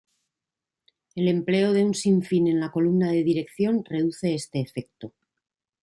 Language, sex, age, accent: Spanish, female, 40-49, España: Norte peninsular (Asturias, Castilla y León, Cantabria, País Vasco, Navarra, Aragón, La Rioja, Guadalajara, Cuenca)